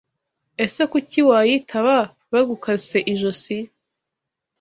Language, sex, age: Kinyarwanda, female, 19-29